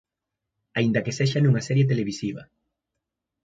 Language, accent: Galician, Central (gheada)